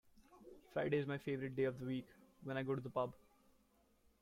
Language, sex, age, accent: English, male, 19-29, India and South Asia (India, Pakistan, Sri Lanka)